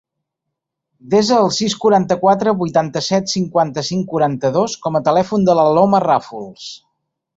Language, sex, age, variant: Catalan, male, 40-49, Central